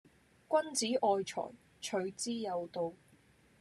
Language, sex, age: Cantonese, female, 19-29